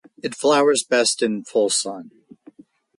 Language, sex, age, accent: English, male, 40-49, United States English